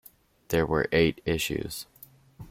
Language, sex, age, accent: English, male, under 19, United States English